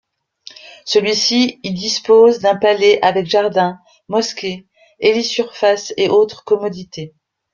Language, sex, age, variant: French, female, 50-59, Français de métropole